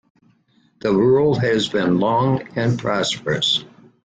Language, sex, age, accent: English, male, 60-69, United States English